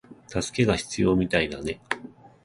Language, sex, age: Japanese, male, 30-39